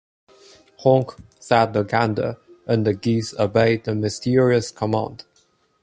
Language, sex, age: English, male, 19-29